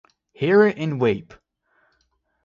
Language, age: English, under 19